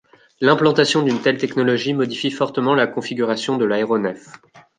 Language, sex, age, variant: French, male, 19-29, Français de métropole